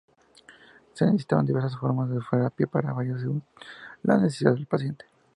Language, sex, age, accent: Spanish, male, 19-29, México